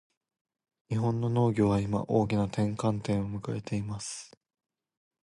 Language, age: Japanese, 19-29